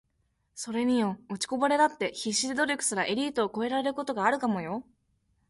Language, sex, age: Japanese, female, 19-29